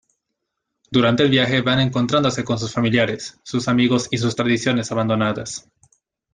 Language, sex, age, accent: Spanish, male, 19-29, Andino-Pacífico: Colombia, Perú, Ecuador, oeste de Bolivia y Venezuela andina